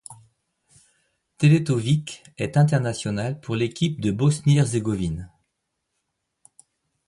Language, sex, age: French, male, 50-59